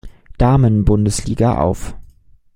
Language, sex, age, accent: German, male, 19-29, Deutschland Deutsch